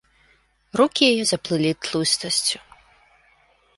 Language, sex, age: Belarusian, female, 40-49